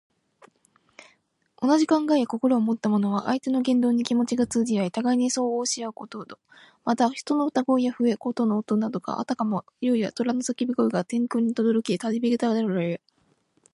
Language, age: Japanese, 19-29